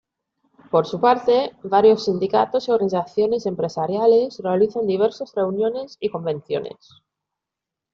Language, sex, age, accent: Spanish, female, 19-29, España: Norte peninsular (Asturias, Castilla y León, Cantabria, País Vasco, Navarra, Aragón, La Rioja, Guadalajara, Cuenca)